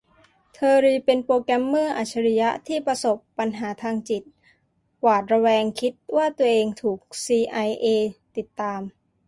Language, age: Thai, 19-29